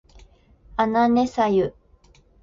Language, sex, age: Japanese, female, 19-29